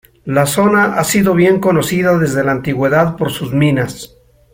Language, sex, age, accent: Spanish, male, 70-79, México